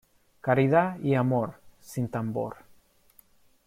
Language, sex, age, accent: Spanish, male, 19-29, América central